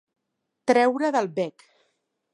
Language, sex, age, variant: Catalan, female, 40-49, Central